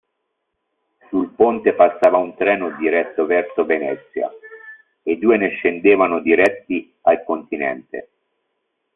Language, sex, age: Italian, male, 50-59